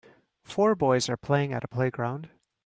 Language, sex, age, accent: English, male, 30-39, United States English